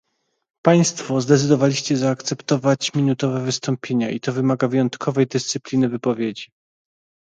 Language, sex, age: Polish, male, 30-39